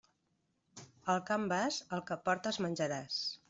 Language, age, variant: Catalan, 50-59, Central